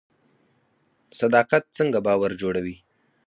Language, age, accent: Pashto, 19-29, معیاري پښتو